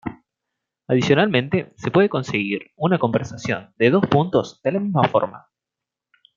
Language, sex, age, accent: Spanish, male, under 19, Rioplatense: Argentina, Uruguay, este de Bolivia, Paraguay